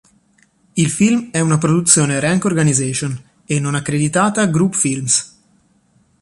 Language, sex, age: Italian, male, 30-39